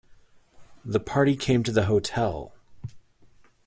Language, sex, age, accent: English, male, 30-39, Canadian English